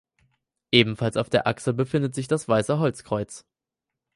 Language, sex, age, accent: German, male, 19-29, Deutschland Deutsch